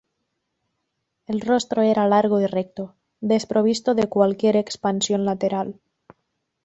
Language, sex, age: Spanish, female, 30-39